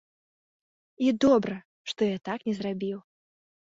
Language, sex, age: Belarusian, female, 19-29